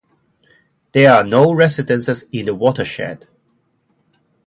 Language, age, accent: English, 30-39, Hong Kong English